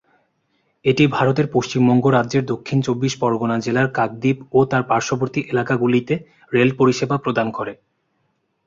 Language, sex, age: Bengali, male, 19-29